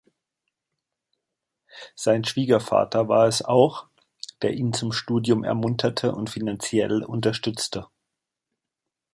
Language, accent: German, Deutschland Deutsch